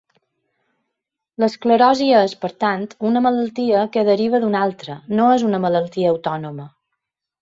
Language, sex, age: Catalan, female, 50-59